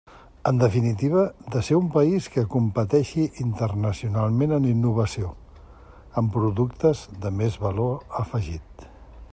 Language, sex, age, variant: Catalan, male, 60-69, Central